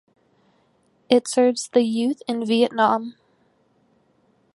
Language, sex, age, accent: English, female, 19-29, United States English